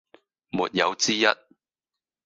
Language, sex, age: Cantonese, male, 30-39